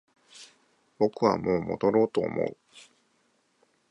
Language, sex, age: Japanese, male, 19-29